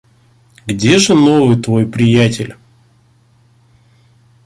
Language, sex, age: Russian, male, 30-39